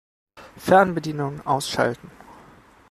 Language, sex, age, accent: German, male, 19-29, Deutschland Deutsch